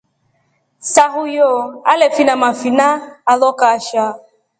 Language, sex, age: Rombo, female, 30-39